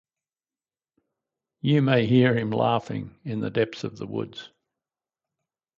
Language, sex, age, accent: English, male, 60-69, Australian English